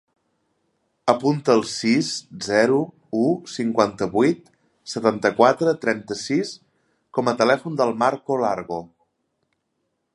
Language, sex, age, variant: Catalan, male, 19-29, Septentrional